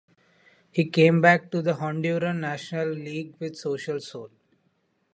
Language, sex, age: English, male, 19-29